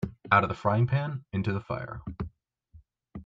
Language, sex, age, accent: English, male, under 19, United States English